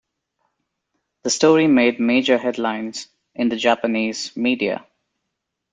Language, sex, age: English, male, 30-39